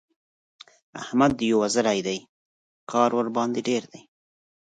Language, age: Pashto, 30-39